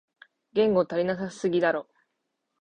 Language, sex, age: Japanese, female, 19-29